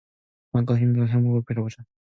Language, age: Korean, 19-29